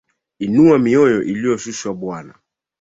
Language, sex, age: Swahili, male, 30-39